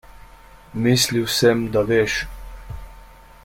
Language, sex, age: Slovenian, male, 30-39